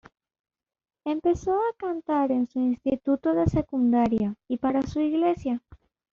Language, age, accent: Spanish, 90+, Andino-Pacífico: Colombia, Perú, Ecuador, oeste de Bolivia y Venezuela andina